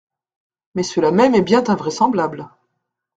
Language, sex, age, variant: French, female, 40-49, Français de métropole